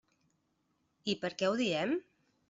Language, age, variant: Catalan, 50-59, Central